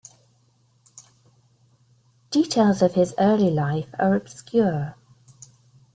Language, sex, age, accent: English, female, 50-59, England English